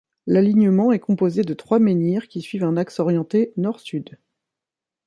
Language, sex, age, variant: French, female, 30-39, Français de métropole